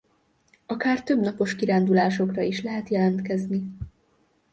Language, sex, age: Hungarian, female, 19-29